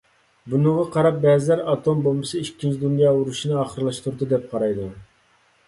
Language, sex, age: Uyghur, male, 30-39